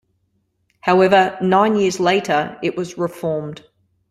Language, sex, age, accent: English, female, 40-49, Australian English